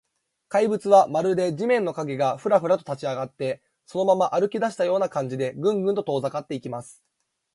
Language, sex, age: Japanese, male, 19-29